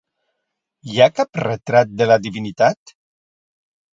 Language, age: Catalan, 60-69